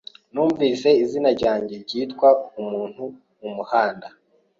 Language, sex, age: Kinyarwanda, male, 19-29